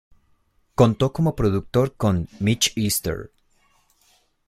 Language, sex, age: Spanish, male, 19-29